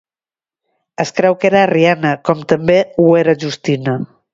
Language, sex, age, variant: Catalan, female, 50-59, Septentrional